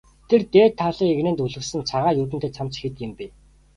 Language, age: Mongolian, 19-29